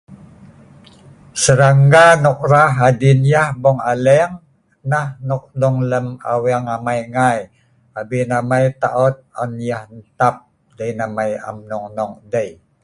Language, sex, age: Sa'ban, male, 50-59